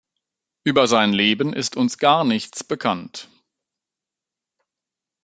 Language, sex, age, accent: German, male, 40-49, Deutschland Deutsch